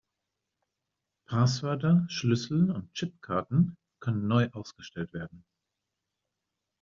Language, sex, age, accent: German, male, 50-59, Deutschland Deutsch